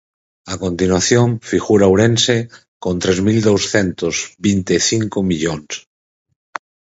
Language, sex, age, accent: Galician, male, 40-49, Central (gheada)